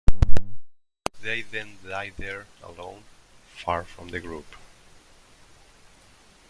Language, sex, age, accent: English, male, 30-39, United States English